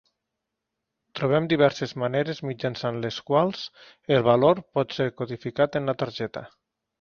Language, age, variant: Catalan, 30-39, Nord-Occidental